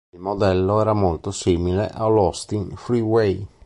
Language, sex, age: Italian, male, 50-59